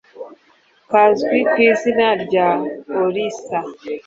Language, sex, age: Kinyarwanda, female, 30-39